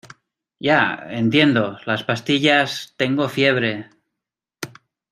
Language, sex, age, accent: Spanish, male, 30-39, España: Norte peninsular (Asturias, Castilla y León, Cantabria, País Vasco, Navarra, Aragón, La Rioja, Guadalajara, Cuenca)